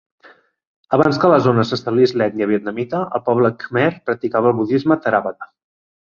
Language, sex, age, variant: Catalan, male, 30-39, Central